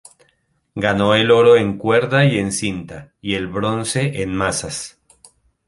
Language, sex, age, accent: Spanish, male, 40-49, Andino-Pacífico: Colombia, Perú, Ecuador, oeste de Bolivia y Venezuela andina